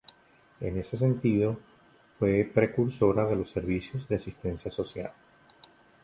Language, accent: Spanish, Caribe: Cuba, Venezuela, Puerto Rico, República Dominicana, Panamá, Colombia caribeña, México caribeño, Costa del golfo de México